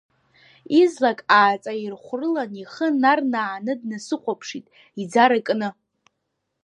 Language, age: Abkhazian, under 19